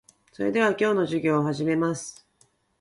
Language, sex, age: Japanese, female, 40-49